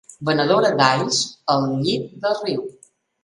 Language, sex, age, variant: Catalan, female, 40-49, Balear